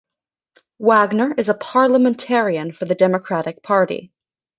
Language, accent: English, United States English